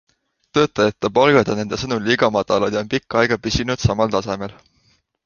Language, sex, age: Estonian, male, 19-29